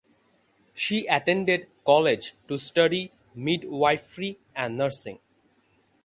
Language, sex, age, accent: English, male, under 19, India and South Asia (India, Pakistan, Sri Lanka)